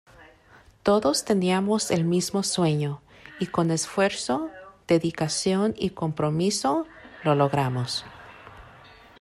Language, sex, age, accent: Spanish, female, 40-49, México